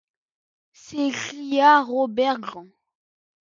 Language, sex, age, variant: French, male, 40-49, Français de métropole